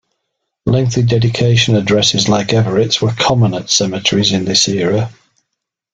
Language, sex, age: English, male, 60-69